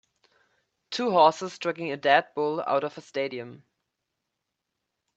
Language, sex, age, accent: English, male, 19-29, United States English